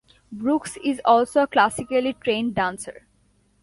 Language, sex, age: English, female, 19-29